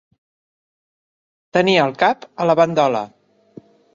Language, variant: Catalan, Central